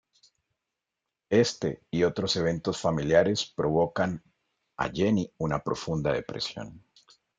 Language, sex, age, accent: Spanish, male, 40-49, Andino-Pacífico: Colombia, Perú, Ecuador, oeste de Bolivia y Venezuela andina